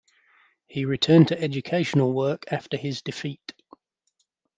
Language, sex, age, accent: English, male, 30-39, England English